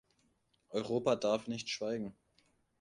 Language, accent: German, Deutschland Deutsch